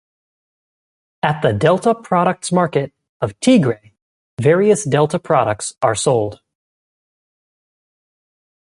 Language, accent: English, United States English